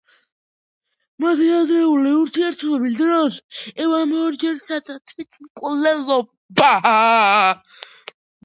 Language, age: Georgian, under 19